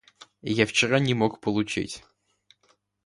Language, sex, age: Russian, male, under 19